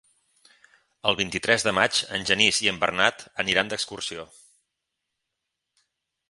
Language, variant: Catalan, Central